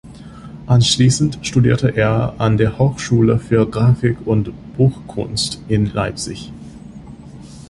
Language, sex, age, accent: German, male, 19-29, Amerikanisches Deutsch